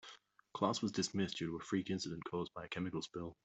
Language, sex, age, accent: English, male, 30-39, Australian English